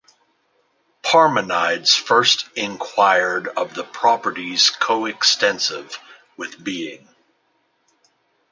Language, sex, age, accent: English, male, 50-59, United States English